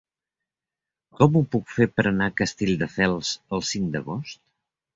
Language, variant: Catalan, Central